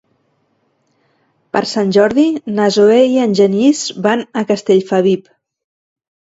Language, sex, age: Catalan, female, 40-49